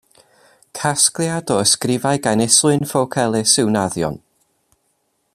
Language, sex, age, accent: Welsh, male, 30-39, Y Deyrnas Unedig Cymraeg